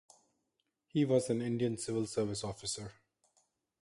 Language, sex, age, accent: English, male, 30-39, India and South Asia (India, Pakistan, Sri Lanka)